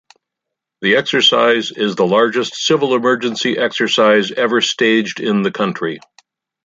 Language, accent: English, United States English